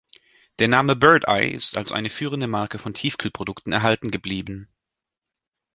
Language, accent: German, Deutschland Deutsch